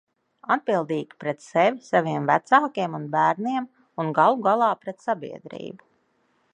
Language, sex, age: Latvian, female, 40-49